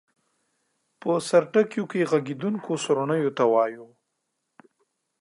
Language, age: Pashto, 30-39